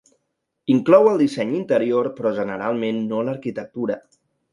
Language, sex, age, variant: Catalan, male, 30-39, Central